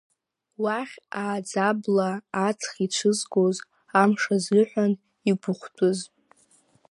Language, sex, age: Abkhazian, female, under 19